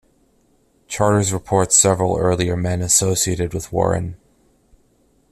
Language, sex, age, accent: English, male, 30-39, Canadian English